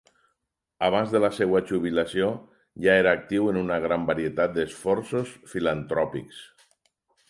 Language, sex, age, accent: Catalan, male, 60-69, valencià